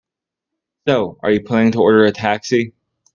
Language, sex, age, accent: English, male, 19-29, United States English